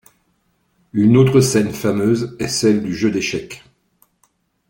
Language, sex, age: French, male, 50-59